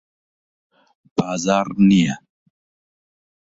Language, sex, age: Central Kurdish, male, 40-49